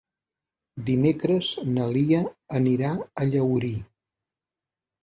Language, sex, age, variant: Catalan, male, 40-49, Central